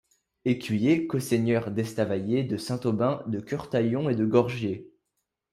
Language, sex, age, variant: French, male, under 19, Français de métropole